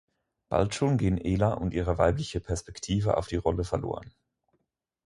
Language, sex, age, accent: German, male, 19-29, Schweizerdeutsch